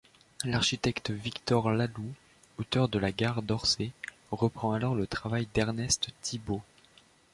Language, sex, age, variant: French, male, 19-29, Français de métropole